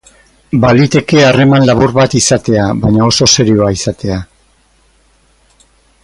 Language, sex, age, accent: Basque, male, 60-69, Mendebalekoa (Araba, Bizkaia, Gipuzkoako mendebaleko herri batzuk)